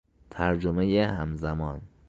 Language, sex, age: Persian, male, 19-29